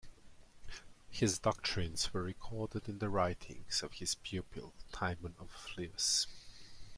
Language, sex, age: English, male, 30-39